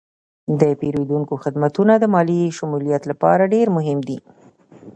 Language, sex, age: Pashto, female, 50-59